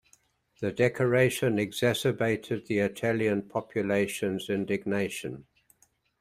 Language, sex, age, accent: English, male, 70-79, New Zealand English